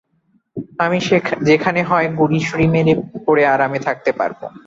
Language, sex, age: Bengali, male, 19-29